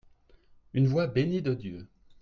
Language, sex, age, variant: French, male, 30-39, Français de métropole